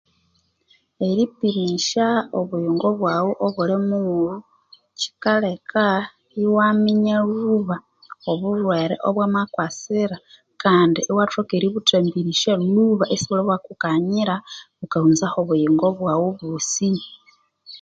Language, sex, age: Konzo, female, 30-39